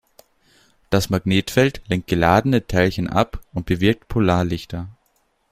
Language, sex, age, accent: German, male, 19-29, Österreichisches Deutsch